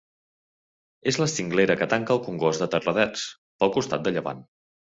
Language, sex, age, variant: Catalan, male, 30-39, Central